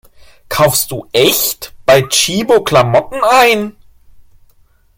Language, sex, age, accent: German, male, 19-29, Deutschland Deutsch